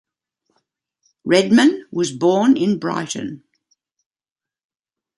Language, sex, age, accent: English, female, 80-89, Australian English